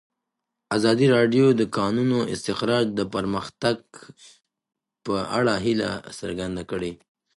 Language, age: Pashto, 19-29